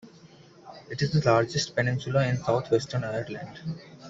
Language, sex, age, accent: English, male, 19-29, United States English